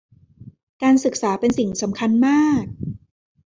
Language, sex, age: Thai, female, 19-29